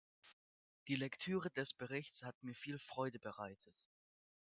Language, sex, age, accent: German, male, under 19, Deutschland Deutsch